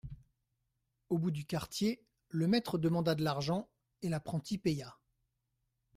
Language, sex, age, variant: French, male, 40-49, Français de métropole